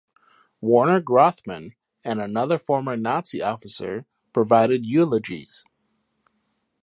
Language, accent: English, United States English